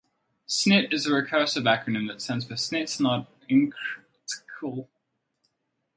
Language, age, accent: English, 30-39, Australian English